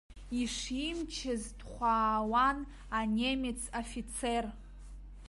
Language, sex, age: Abkhazian, female, under 19